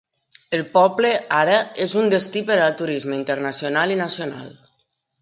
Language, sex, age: Catalan, female, 40-49